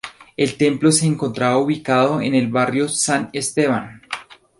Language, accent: Spanish, Andino-Pacífico: Colombia, Perú, Ecuador, oeste de Bolivia y Venezuela andina